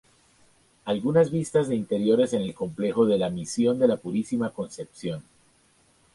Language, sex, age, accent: Spanish, male, 40-49, Andino-Pacífico: Colombia, Perú, Ecuador, oeste de Bolivia y Venezuela andina